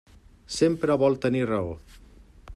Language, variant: Catalan, Central